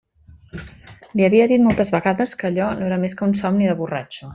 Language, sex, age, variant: Catalan, female, 40-49, Central